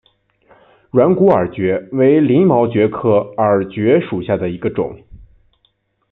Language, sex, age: Chinese, male, 19-29